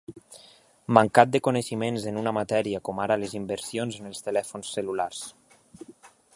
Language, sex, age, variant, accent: Catalan, male, 19-29, Valencià meridional, valencià